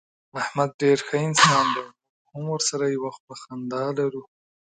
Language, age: Pashto, 30-39